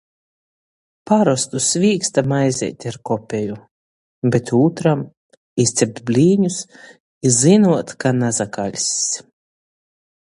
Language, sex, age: Latgalian, female, 30-39